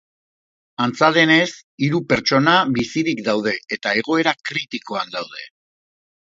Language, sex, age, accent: Basque, male, 50-59, Erdialdekoa edo Nafarra (Gipuzkoa, Nafarroa)